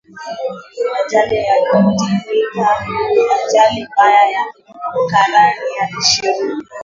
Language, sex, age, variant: Swahili, female, 19-29, Kiswahili cha Bara ya Kenya